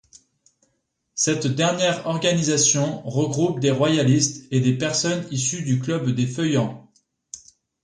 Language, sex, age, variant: French, male, 30-39, Français de métropole